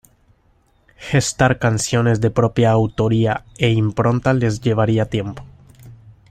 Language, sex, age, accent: Spanish, male, 19-29, América central